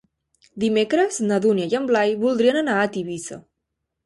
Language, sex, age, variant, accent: Catalan, female, 19-29, Central, septentrional